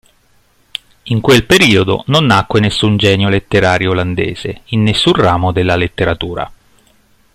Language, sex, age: Italian, male, 40-49